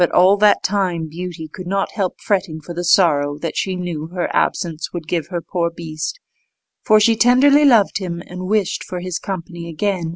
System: none